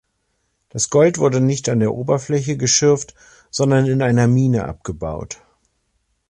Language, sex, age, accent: German, male, 40-49, Deutschland Deutsch